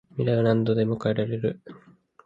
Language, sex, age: Japanese, male, 19-29